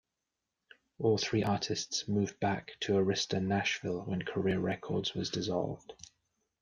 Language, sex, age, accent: English, male, 30-39, England English